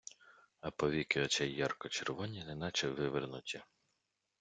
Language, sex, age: Ukrainian, male, 30-39